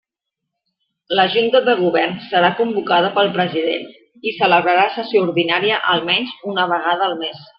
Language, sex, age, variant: Catalan, female, 40-49, Central